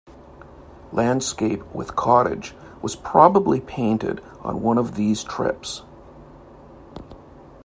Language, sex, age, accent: English, male, 40-49, Canadian English